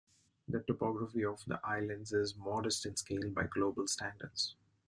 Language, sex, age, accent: English, male, 40-49, India and South Asia (India, Pakistan, Sri Lanka)